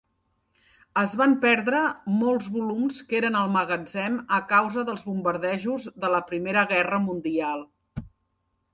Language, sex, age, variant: Catalan, female, 40-49, Septentrional